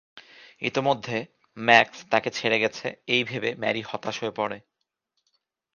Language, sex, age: Bengali, male, 19-29